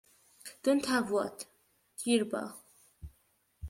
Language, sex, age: English, female, 40-49